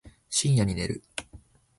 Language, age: Japanese, under 19